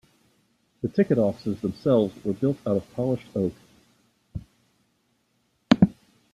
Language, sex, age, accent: English, male, 40-49, United States English